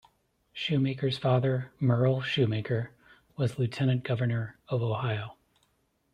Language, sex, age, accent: English, male, 30-39, United States English